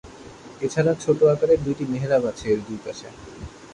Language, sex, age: Bengali, male, 19-29